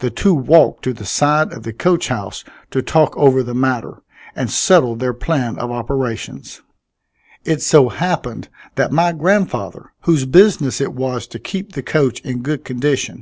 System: none